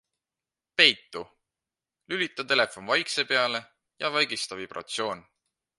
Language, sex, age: Estonian, male, 19-29